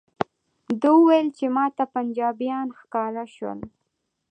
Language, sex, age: Pashto, female, 19-29